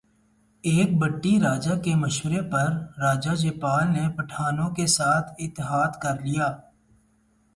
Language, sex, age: Urdu, male, 19-29